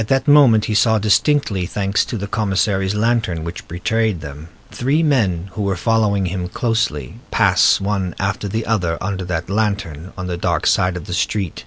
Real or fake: real